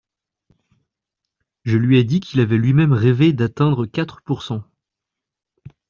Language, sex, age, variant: French, male, 30-39, Français de métropole